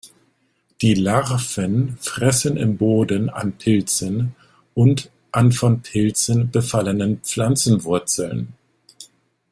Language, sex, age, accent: German, male, 50-59, Deutschland Deutsch